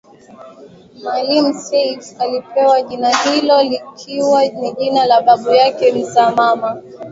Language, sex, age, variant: Swahili, female, 19-29, Kiswahili Sanifu (EA)